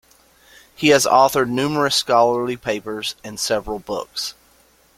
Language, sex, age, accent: English, male, 30-39, United States English